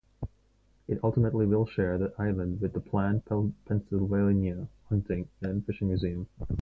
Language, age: English, 19-29